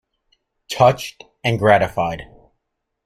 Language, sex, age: English, male, 40-49